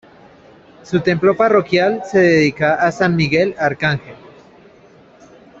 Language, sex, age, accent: Spanish, male, 19-29, Caribe: Cuba, Venezuela, Puerto Rico, República Dominicana, Panamá, Colombia caribeña, México caribeño, Costa del golfo de México